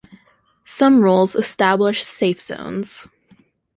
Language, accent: English, United States English